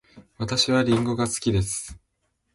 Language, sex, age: Japanese, male, under 19